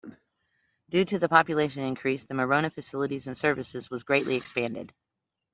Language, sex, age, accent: English, female, 50-59, United States English